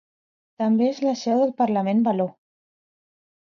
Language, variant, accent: Catalan, Central, central